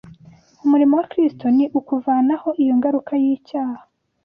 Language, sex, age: Kinyarwanda, female, 19-29